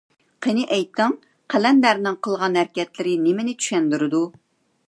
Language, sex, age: Uyghur, female, 30-39